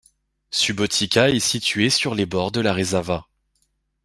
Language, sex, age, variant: French, male, 19-29, Français de métropole